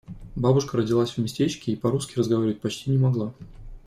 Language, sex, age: Russian, male, 30-39